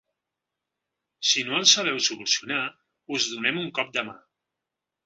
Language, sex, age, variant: Catalan, male, 40-49, Central